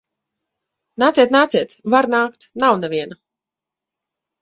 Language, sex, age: Latvian, female, 30-39